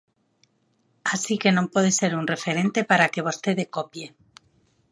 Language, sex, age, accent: Galician, female, 30-39, Normativo (estándar)